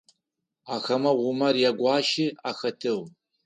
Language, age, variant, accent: Adyghe, 60-69, Адыгабзэ (Кирил, пстэумэ зэдыряе), Кıэмгуй (Çemguy)